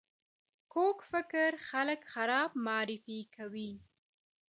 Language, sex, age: Pashto, female, 30-39